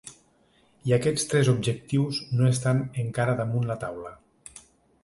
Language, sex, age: Catalan, male, 40-49